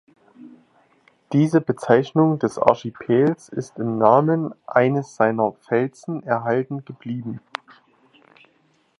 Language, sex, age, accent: German, male, 30-39, Deutschland Deutsch